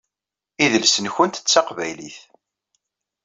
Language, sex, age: Kabyle, male, 40-49